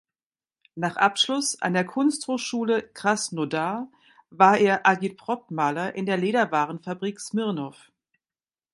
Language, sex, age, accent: German, female, 50-59, Deutschland Deutsch